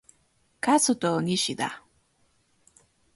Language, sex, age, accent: Spanish, female, 19-29, Rioplatense: Argentina, Uruguay, este de Bolivia, Paraguay